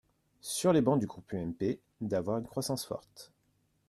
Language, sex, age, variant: French, male, 40-49, Français de métropole